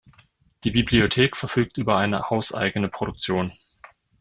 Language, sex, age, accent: German, male, 30-39, Deutschland Deutsch